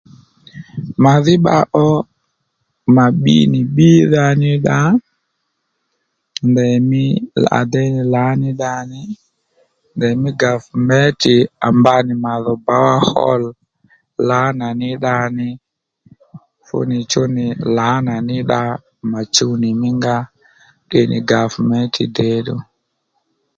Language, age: Lendu, 40-49